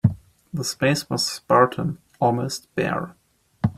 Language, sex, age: English, male, 19-29